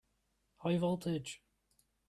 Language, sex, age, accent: English, male, 30-39, Welsh English